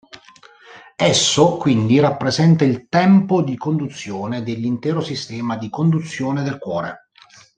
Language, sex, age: Italian, male, 40-49